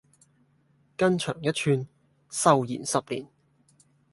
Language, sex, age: Cantonese, male, 19-29